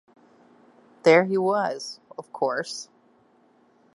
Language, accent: English, United States English